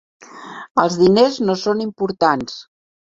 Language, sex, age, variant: Catalan, female, 50-59, Central